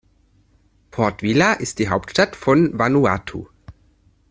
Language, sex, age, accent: German, male, 30-39, Deutschland Deutsch